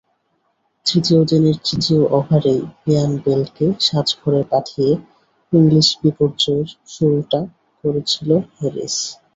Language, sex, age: Bengali, male, 19-29